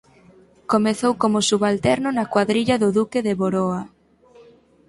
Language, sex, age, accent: Galician, female, 19-29, Normativo (estándar)